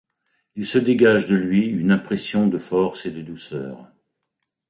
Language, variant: French, Français de métropole